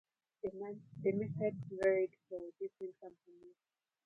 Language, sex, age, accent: English, female, 19-29, United States English